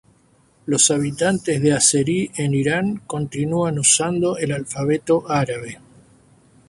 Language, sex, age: Spanish, male, 70-79